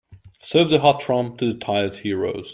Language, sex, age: English, male, 30-39